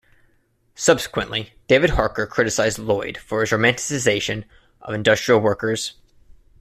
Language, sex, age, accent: English, male, 19-29, United States English